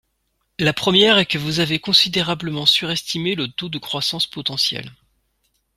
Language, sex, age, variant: French, male, 30-39, Français de métropole